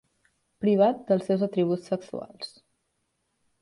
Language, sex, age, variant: Catalan, female, 19-29, Central